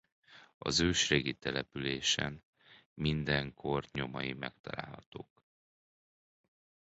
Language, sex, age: Hungarian, male, 40-49